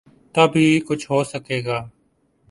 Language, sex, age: Urdu, male, 19-29